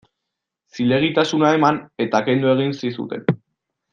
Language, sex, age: Basque, male, 19-29